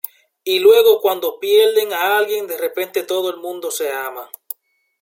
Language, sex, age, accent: Spanish, male, 19-29, Caribe: Cuba, Venezuela, Puerto Rico, República Dominicana, Panamá, Colombia caribeña, México caribeño, Costa del golfo de México